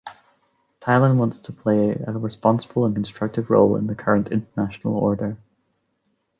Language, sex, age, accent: English, female, 19-29, Scottish English